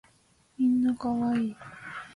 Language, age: Japanese, 19-29